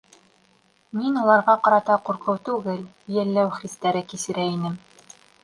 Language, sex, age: Bashkir, female, 19-29